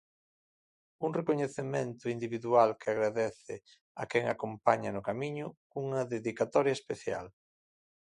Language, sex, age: Galician, male, 50-59